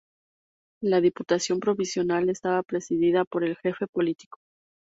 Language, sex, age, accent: Spanish, female, 30-39, México